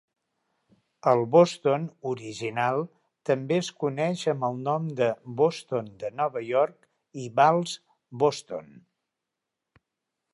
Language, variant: Catalan, Central